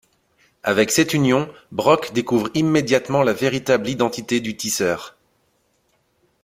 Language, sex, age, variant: French, male, 30-39, Français de métropole